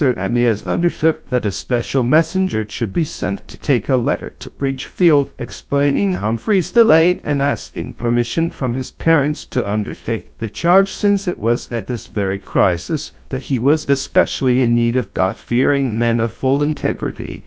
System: TTS, GlowTTS